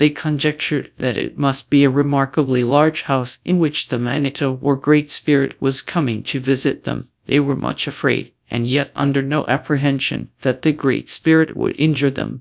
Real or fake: fake